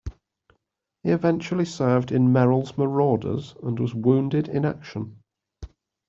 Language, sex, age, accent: English, male, 30-39, England English